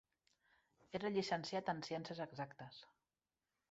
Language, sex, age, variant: Catalan, female, 40-49, Central